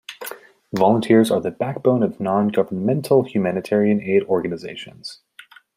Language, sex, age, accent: English, male, 30-39, United States English